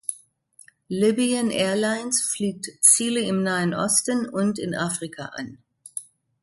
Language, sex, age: German, female, 50-59